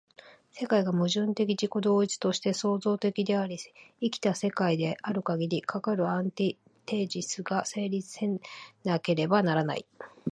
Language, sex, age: Japanese, female, 40-49